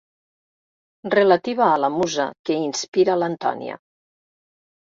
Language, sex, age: Catalan, female, 60-69